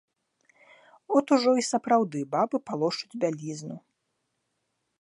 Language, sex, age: Belarusian, female, 19-29